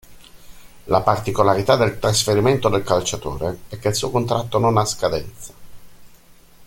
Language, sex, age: Italian, male, 50-59